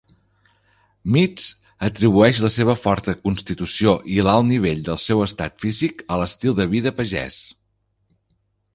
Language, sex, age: Catalan, male, 40-49